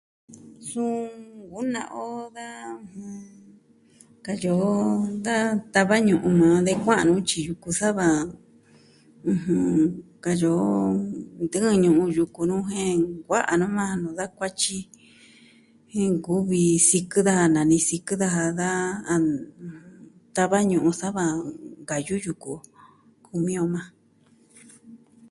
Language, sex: Southwestern Tlaxiaco Mixtec, female